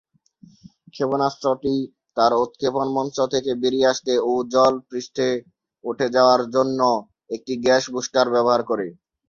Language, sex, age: Bengali, male, 19-29